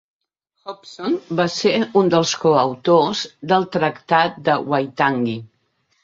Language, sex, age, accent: Catalan, female, 50-59, balear; central